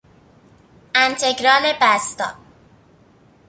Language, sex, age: Persian, female, under 19